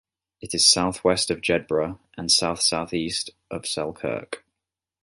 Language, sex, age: English, male, 19-29